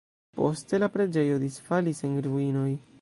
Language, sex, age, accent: Esperanto, male, under 19, Internacia